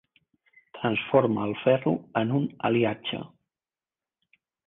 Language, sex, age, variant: Catalan, male, 50-59, Central